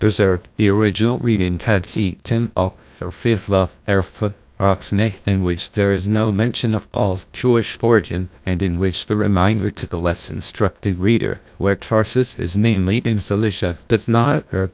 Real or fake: fake